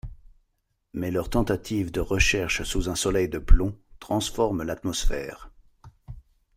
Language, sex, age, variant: French, male, 50-59, Français de métropole